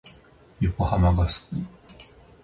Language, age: Japanese, 30-39